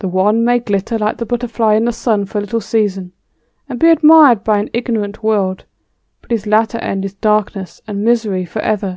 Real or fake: real